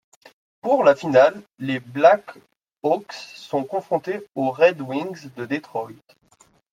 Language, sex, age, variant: French, male, 19-29, Français de métropole